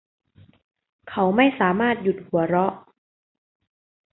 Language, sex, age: Thai, female, 19-29